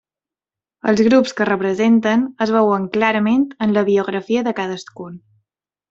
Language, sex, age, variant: Catalan, female, 19-29, Balear